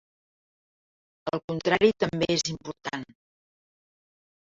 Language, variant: Catalan, Central